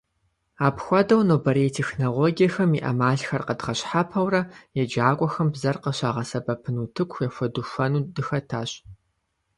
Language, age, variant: Kabardian, 19-29, Адыгэбзэ (Къэбэрдей, Кирил, Урысей)